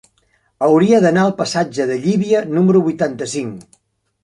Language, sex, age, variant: Catalan, male, 60-69, Central